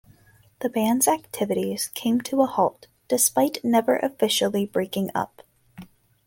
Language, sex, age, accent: English, female, under 19, United States English